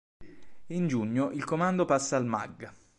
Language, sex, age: Italian, male, 19-29